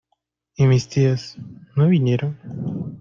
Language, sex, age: Spanish, male, 19-29